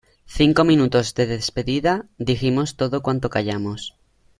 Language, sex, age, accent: Spanish, male, under 19, España: Sur peninsular (Andalucia, Extremadura, Murcia)